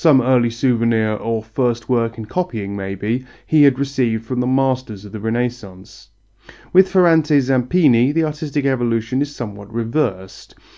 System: none